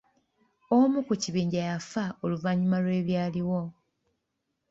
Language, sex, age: Ganda, female, 19-29